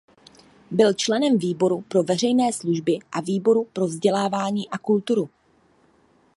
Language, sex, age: Czech, female, 30-39